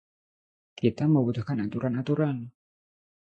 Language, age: Indonesian, 19-29